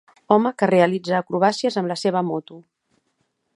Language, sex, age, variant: Catalan, female, 50-59, Central